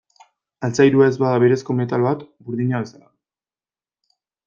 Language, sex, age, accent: Basque, male, 19-29, Erdialdekoa edo Nafarra (Gipuzkoa, Nafarroa)